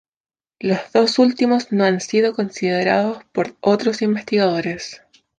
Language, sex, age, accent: Spanish, female, under 19, Chileno: Chile, Cuyo